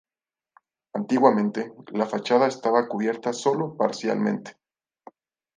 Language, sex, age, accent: Spanish, male, 19-29, México